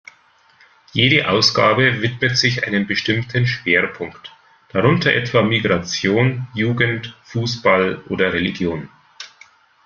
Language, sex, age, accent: German, male, 40-49, Deutschland Deutsch